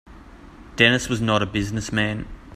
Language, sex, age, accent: English, male, 19-29, Australian English